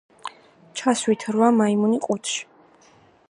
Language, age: Georgian, under 19